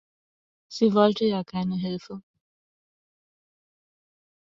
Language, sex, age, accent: German, female, 40-49, Deutschland Deutsch